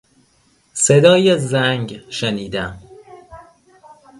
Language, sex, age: Persian, male, 19-29